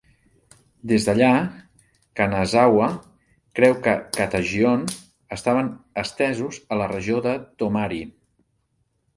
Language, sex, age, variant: Catalan, male, 50-59, Central